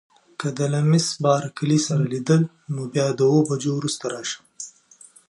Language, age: Pashto, 30-39